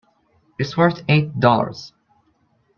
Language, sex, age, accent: English, male, under 19, Filipino